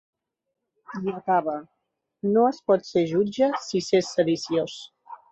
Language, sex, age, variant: Catalan, female, 40-49, Central